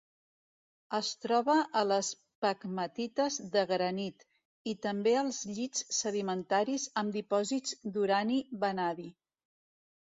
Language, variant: Catalan, Central